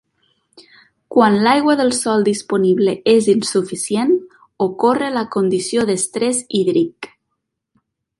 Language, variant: Catalan, Nord-Occidental